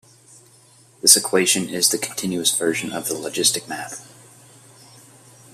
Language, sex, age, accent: English, male, 30-39, Canadian English